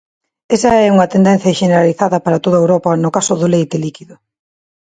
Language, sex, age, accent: Galician, female, 30-39, Neofalante